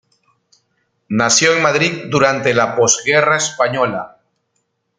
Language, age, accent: Spanish, 40-49, Andino-Pacífico: Colombia, Perú, Ecuador, oeste de Bolivia y Venezuela andina